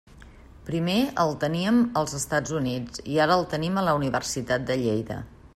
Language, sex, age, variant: Catalan, female, 50-59, Central